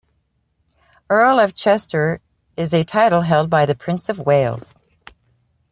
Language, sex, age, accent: English, female, 50-59, United States English